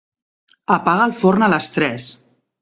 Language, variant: Catalan, Central